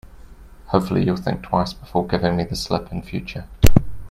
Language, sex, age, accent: English, male, 30-39, New Zealand English